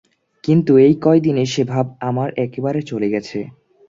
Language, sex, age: Bengali, male, under 19